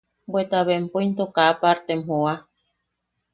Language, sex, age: Yaqui, female, 30-39